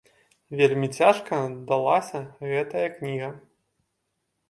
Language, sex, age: Belarusian, male, 19-29